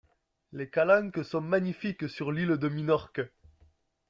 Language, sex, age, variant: French, male, 19-29, Français de métropole